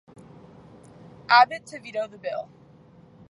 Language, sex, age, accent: English, female, under 19, United States English